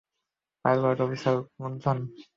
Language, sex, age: Bengali, male, 19-29